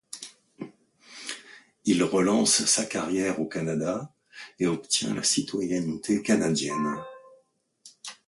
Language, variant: French, Français de métropole